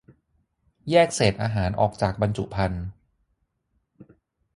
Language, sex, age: Thai, male, 40-49